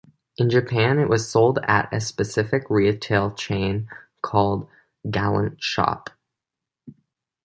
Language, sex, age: English, male, under 19